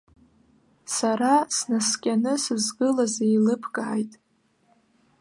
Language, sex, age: Abkhazian, female, under 19